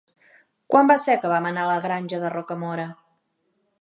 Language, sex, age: Catalan, female, 40-49